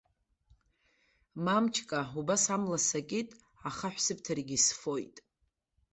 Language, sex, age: Abkhazian, female, 30-39